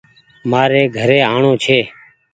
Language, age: Goaria, 30-39